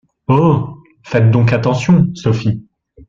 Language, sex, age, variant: French, male, 19-29, Français de métropole